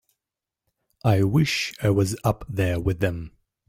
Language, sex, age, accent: English, male, 30-39, New Zealand English